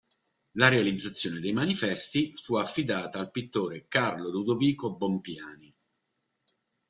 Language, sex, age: Italian, male, 50-59